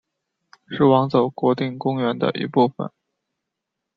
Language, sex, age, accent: Chinese, male, 19-29, 出生地：河北省